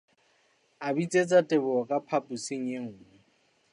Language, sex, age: Southern Sotho, male, 30-39